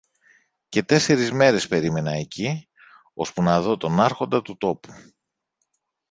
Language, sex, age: Greek, male, 50-59